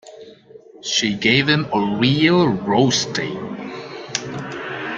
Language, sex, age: English, male, 40-49